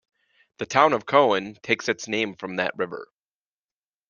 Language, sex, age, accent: English, male, 40-49, United States English